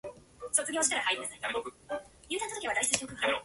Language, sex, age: English, male, 19-29